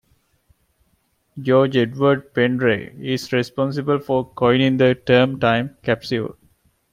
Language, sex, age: English, male, 19-29